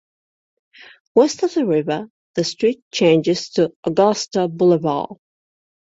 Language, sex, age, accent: English, female, 40-49, England English